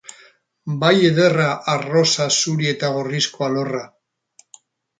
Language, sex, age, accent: Basque, male, 60-69, Erdialdekoa edo Nafarra (Gipuzkoa, Nafarroa)